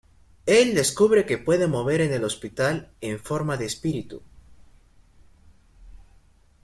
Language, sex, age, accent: Spanish, male, under 19, Andino-Pacífico: Colombia, Perú, Ecuador, oeste de Bolivia y Venezuela andina